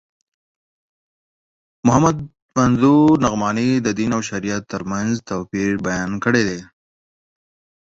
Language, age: Pashto, 30-39